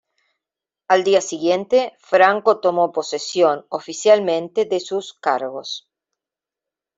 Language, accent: Spanish, Rioplatense: Argentina, Uruguay, este de Bolivia, Paraguay